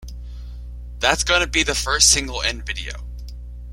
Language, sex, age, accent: English, male, under 19, United States English